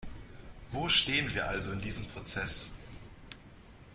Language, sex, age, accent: German, male, 19-29, Deutschland Deutsch